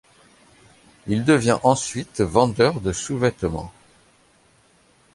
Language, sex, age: French, male, 50-59